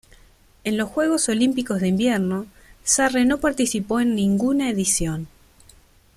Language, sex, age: Spanish, female, 19-29